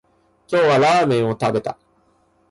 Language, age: Japanese, 19-29